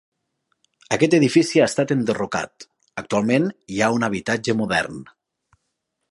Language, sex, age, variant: Catalan, male, 30-39, Nord-Occidental